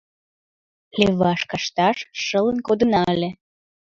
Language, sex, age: Mari, female, 19-29